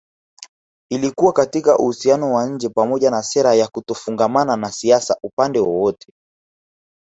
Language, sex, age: Swahili, male, 19-29